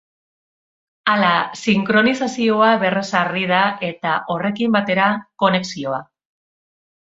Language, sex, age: Basque, female, 40-49